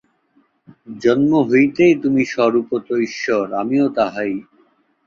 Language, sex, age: Bengali, male, 19-29